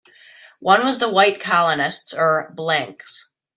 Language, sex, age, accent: English, male, under 19, United States English